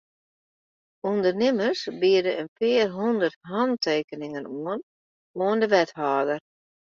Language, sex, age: Western Frisian, female, 50-59